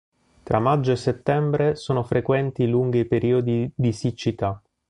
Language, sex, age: Italian, male, 40-49